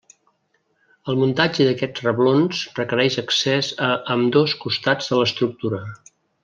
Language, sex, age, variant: Catalan, male, 60-69, Central